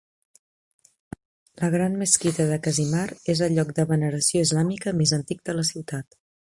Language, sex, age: Catalan, female, 30-39